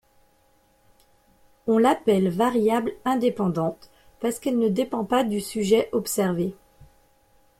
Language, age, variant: French, 40-49, Français de métropole